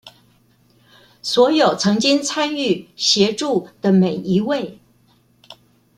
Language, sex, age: Chinese, female, 60-69